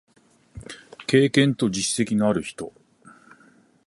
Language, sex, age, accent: Japanese, male, 40-49, 標準語